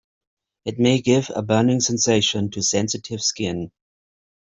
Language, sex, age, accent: English, male, 40-49, England English